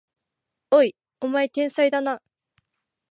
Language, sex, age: Japanese, female, under 19